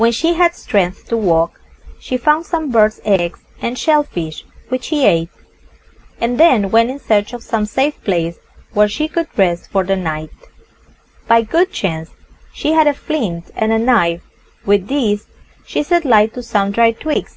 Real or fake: real